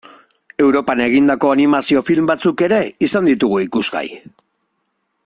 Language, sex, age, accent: Basque, male, 40-49, Mendebalekoa (Araba, Bizkaia, Gipuzkoako mendebaleko herri batzuk)